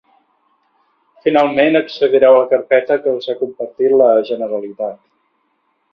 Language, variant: Catalan, Central